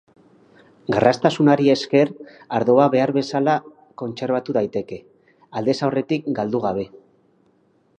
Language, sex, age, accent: Basque, male, 30-39, Mendebalekoa (Araba, Bizkaia, Gipuzkoako mendebaleko herri batzuk)